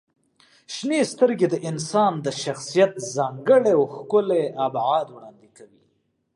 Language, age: Pashto, 30-39